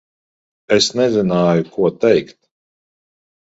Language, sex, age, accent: Latvian, male, 40-49, Rigas